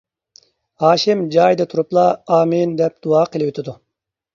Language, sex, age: Uyghur, male, 30-39